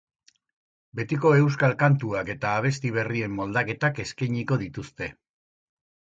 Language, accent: Basque, Erdialdekoa edo Nafarra (Gipuzkoa, Nafarroa)